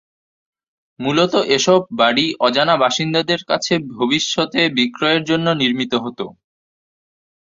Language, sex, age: Bengali, male, under 19